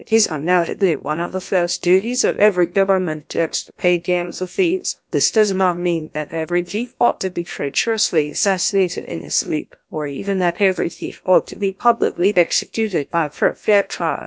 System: TTS, GlowTTS